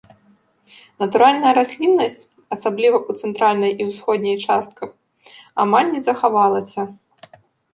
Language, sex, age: Belarusian, female, 19-29